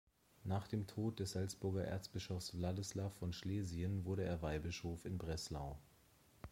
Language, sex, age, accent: German, male, 30-39, Deutschland Deutsch